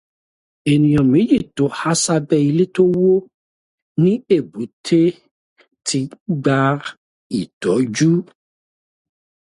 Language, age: Yoruba, 50-59